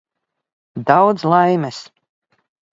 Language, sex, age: Latvian, female, 50-59